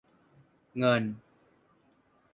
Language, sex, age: Thai, male, under 19